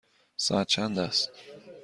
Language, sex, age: Persian, male, 30-39